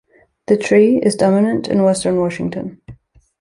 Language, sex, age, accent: English, female, 19-29, United States English